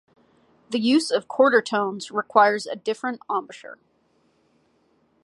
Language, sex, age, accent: English, female, 19-29, United States English